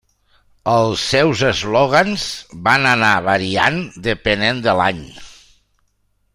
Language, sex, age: Catalan, male, 60-69